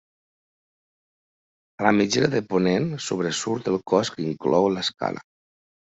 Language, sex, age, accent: Catalan, male, 50-59, valencià